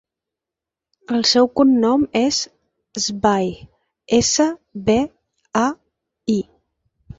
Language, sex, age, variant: Catalan, female, 30-39, Septentrional